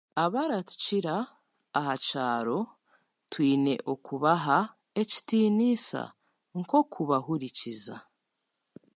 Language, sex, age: Chiga, female, 30-39